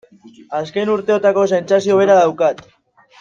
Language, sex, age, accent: Basque, male, 19-29, Mendebalekoa (Araba, Bizkaia, Gipuzkoako mendebaleko herri batzuk)